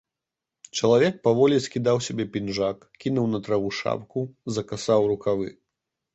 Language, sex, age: Belarusian, male, 19-29